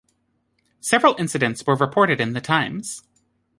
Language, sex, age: English, female, 30-39